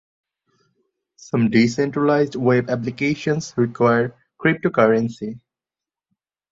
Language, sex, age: English, male, 19-29